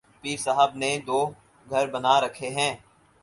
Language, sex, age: Urdu, male, 19-29